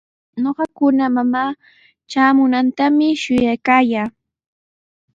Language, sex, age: Sihuas Ancash Quechua, female, 19-29